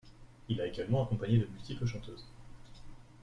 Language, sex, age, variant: French, male, 19-29, Français de métropole